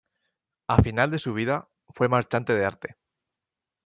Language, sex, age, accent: Spanish, male, 30-39, España: Centro-Sur peninsular (Madrid, Toledo, Castilla-La Mancha)